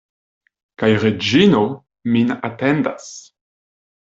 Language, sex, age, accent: Esperanto, male, 19-29, Internacia